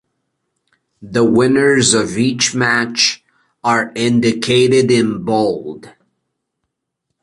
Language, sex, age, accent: English, male, 40-49, United States English